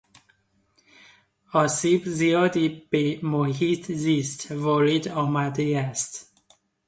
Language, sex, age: Persian, male, 30-39